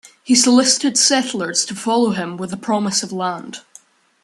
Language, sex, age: English, male, under 19